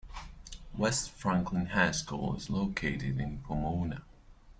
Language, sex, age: English, male, 19-29